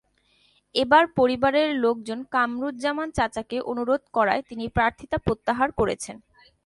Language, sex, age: Bengali, male, 19-29